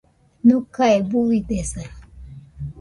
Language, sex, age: Nüpode Huitoto, female, 40-49